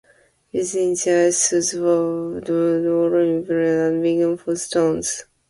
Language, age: English, 19-29